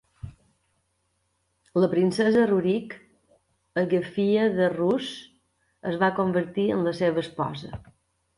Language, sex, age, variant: Catalan, female, 50-59, Balear